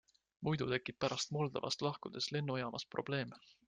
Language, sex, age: Estonian, male, 19-29